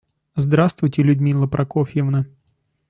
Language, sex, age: Russian, male, 30-39